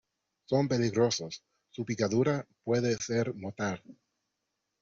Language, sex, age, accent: Spanish, male, 19-29, México